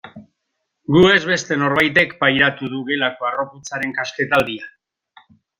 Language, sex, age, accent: Basque, male, 50-59, Mendebalekoa (Araba, Bizkaia, Gipuzkoako mendebaleko herri batzuk)